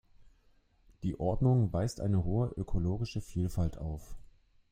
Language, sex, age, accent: German, male, 30-39, Deutschland Deutsch